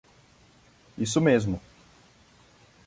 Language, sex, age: Portuguese, male, 19-29